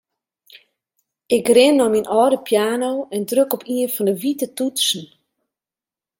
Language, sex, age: Western Frisian, female, 40-49